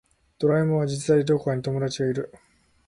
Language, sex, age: Japanese, male, 19-29